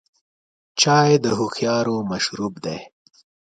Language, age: Pashto, 30-39